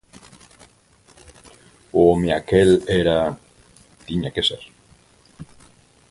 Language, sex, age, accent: Galician, male, 50-59, Normativo (estándar)